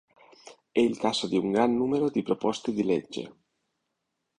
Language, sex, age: Italian, male, 50-59